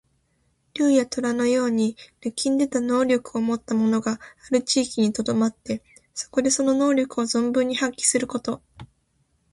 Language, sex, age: Japanese, female, 19-29